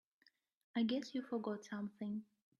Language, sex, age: English, female, 19-29